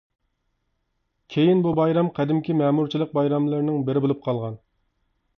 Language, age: Uyghur, 30-39